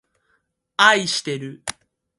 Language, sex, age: Japanese, male, 19-29